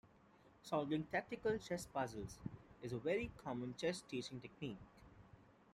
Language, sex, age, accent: English, male, 19-29, India and South Asia (India, Pakistan, Sri Lanka)